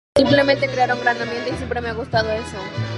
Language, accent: Spanish, México